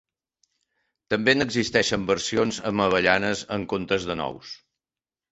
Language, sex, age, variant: Catalan, male, 60-69, Central